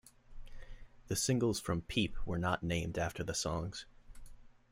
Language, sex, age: English, male, 19-29